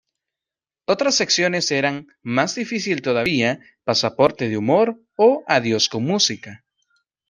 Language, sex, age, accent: Spanish, male, 19-29, América central